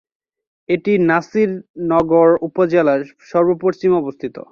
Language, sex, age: Bengali, male, 19-29